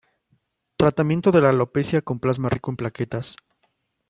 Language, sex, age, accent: Spanish, male, 19-29, México